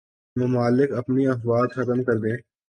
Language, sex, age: Urdu, male, 19-29